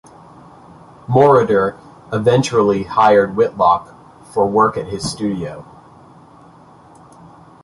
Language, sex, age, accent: English, male, 30-39, United States English